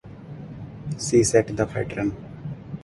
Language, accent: English, India and South Asia (India, Pakistan, Sri Lanka)